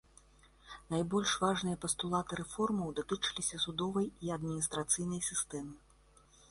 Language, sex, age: Belarusian, female, 30-39